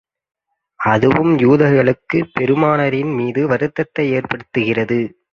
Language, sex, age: Tamil, male, 19-29